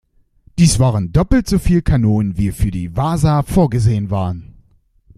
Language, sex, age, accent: German, male, under 19, Deutschland Deutsch